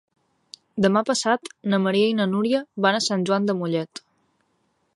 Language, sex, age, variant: Catalan, female, 19-29, Balear